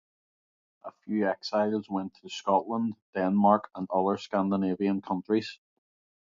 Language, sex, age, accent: English, male, 40-49, Northern Irish